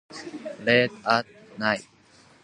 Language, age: English, under 19